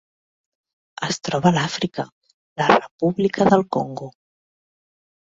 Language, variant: Catalan, Nord-Occidental